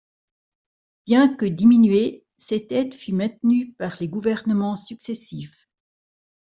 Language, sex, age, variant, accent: French, female, 50-59, Français d'Europe, Français de Suisse